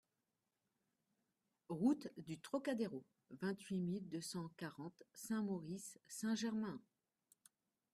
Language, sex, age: French, female, 50-59